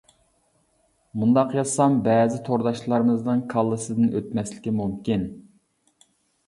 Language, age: Uyghur, 40-49